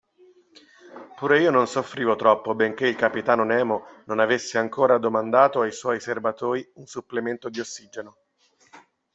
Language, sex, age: Italian, male, 40-49